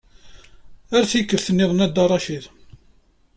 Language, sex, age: Kabyle, male, 40-49